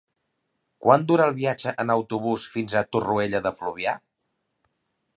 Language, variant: Catalan, Central